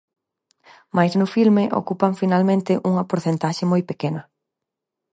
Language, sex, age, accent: Galician, female, 30-39, Normativo (estándar)